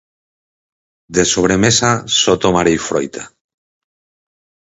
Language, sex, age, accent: Galician, male, 40-49, Central (gheada)